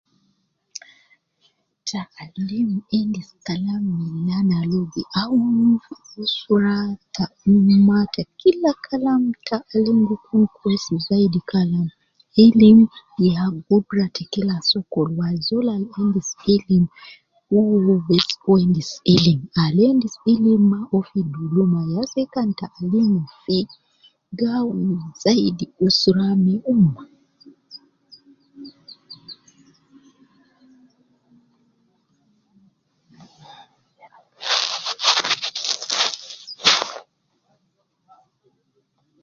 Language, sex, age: Nubi, female, 50-59